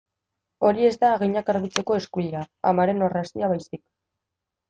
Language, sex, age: Basque, female, 19-29